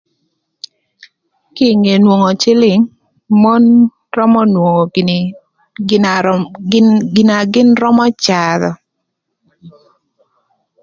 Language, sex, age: Thur, female, 30-39